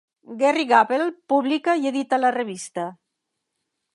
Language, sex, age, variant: Catalan, female, 70-79, Central